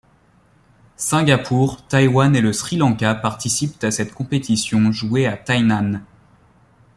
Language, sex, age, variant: French, male, 19-29, Français de métropole